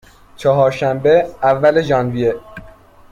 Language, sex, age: Persian, male, 19-29